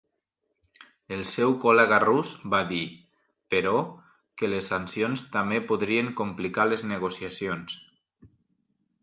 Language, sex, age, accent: Catalan, male, 40-49, Lleidatà